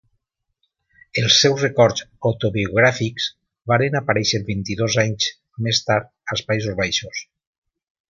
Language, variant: Catalan, Valencià meridional